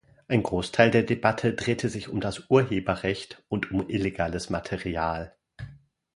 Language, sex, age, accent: German, male, 40-49, Deutschland Deutsch